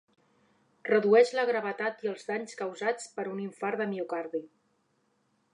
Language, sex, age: Catalan, female, 30-39